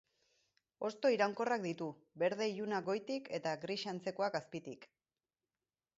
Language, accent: Basque, Erdialdekoa edo Nafarra (Gipuzkoa, Nafarroa)